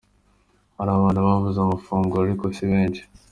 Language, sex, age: Kinyarwanda, male, under 19